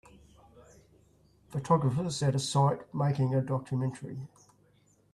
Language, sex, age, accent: English, male, 60-69, Australian English